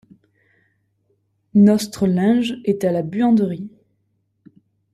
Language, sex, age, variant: French, female, 19-29, Français de métropole